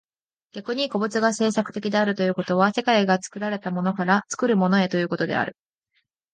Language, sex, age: Japanese, female, under 19